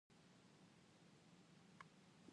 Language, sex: Indonesian, female